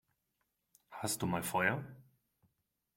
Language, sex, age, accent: German, male, 30-39, Deutschland Deutsch